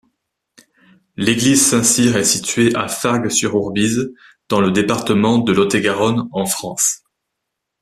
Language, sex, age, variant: French, male, 19-29, Français de métropole